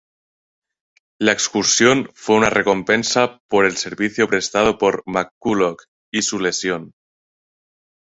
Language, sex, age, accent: Spanish, male, 30-39, España: Norte peninsular (Asturias, Castilla y León, Cantabria, País Vasco, Navarra, Aragón, La Rioja, Guadalajara, Cuenca)